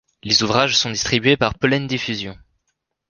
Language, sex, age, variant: French, male, 19-29, Français de métropole